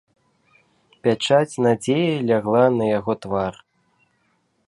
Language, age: Belarusian, 30-39